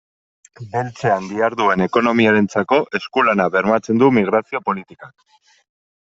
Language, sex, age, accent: Basque, male, 30-39, Erdialdekoa edo Nafarra (Gipuzkoa, Nafarroa)